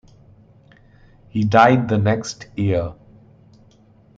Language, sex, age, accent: English, male, 30-39, India and South Asia (India, Pakistan, Sri Lanka)